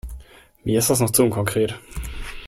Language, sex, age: German, male, 19-29